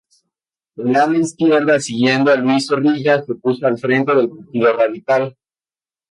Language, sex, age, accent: Spanish, male, 19-29, México